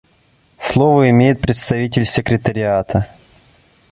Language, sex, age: Russian, male, under 19